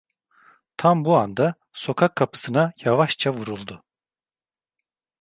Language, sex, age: Turkish, male, 30-39